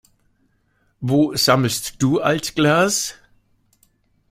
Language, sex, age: German, male, 60-69